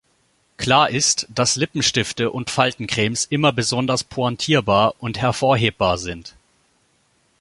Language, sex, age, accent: German, male, 19-29, Deutschland Deutsch